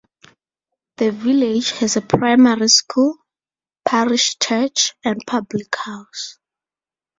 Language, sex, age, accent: English, female, 19-29, Southern African (South Africa, Zimbabwe, Namibia)